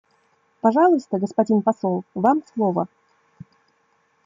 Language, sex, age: Russian, female, 30-39